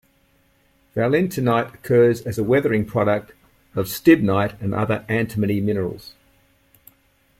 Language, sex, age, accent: English, male, 60-69, Australian English